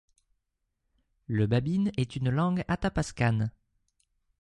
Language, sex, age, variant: French, male, 30-39, Français de métropole